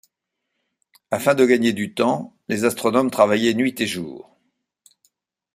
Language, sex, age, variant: French, male, 60-69, Français de métropole